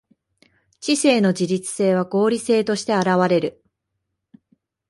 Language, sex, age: Japanese, female, 30-39